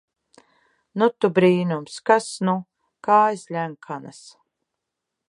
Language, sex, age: Latvian, female, 40-49